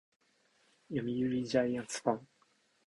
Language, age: Japanese, 19-29